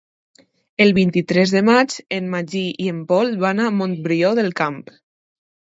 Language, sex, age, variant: Catalan, female, under 19, Alacantí